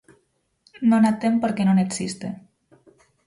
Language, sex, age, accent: Galician, female, 19-29, Normativo (estándar)